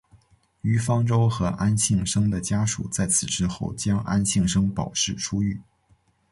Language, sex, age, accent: Chinese, male, under 19, 出生地：黑龙江省